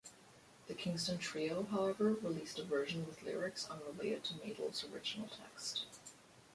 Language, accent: English, Canadian English